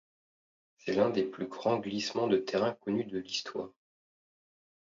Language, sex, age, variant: French, male, 19-29, Français de métropole